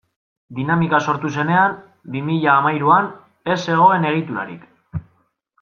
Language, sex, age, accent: Basque, male, 19-29, Mendebalekoa (Araba, Bizkaia, Gipuzkoako mendebaleko herri batzuk)